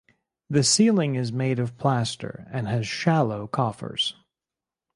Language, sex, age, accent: English, male, 30-39, Canadian English